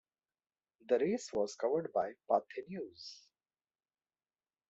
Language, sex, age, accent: English, male, 40-49, India and South Asia (India, Pakistan, Sri Lanka)